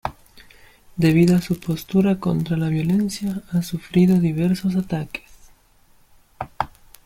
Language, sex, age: Spanish, male, 19-29